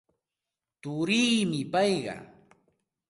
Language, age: Santa Ana de Tusi Pasco Quechua, 40-49